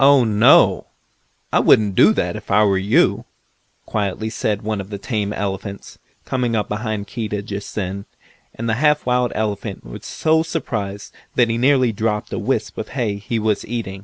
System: none